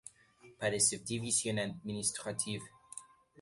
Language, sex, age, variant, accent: French, male, 19-29, Français d'Amérique du Nord, Français du Canada